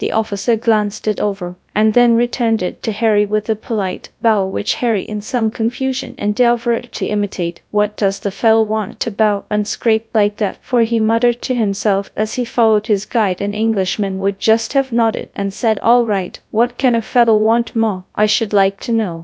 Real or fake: fake